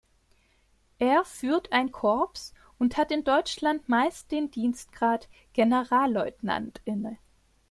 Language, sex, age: German, female, 30-39